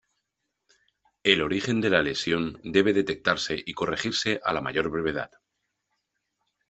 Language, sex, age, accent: Spanish, male, 40-49, España: Centro-Sur peninsular (Madrid, Toledo, Castilla-La Mancha)